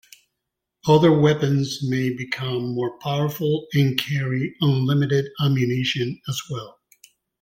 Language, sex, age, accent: English, male, 50-59, United States English